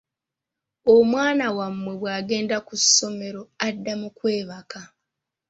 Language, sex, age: Ganda, female, 30-39